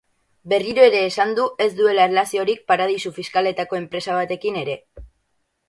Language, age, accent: Basque, under 19, Batua